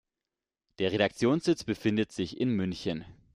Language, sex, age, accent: German, male, 19-29, Deutschland Deutsch